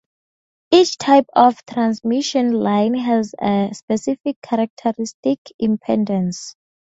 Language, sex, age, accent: English, female, 19-29, Southern African (South Africa, Zimbabwe, Namibia)